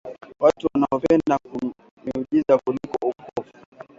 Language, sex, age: Swahili, male, 19-29